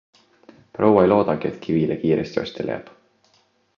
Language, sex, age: Estonian, male, 19-29